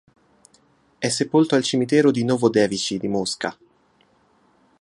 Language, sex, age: Italian, male, 19-29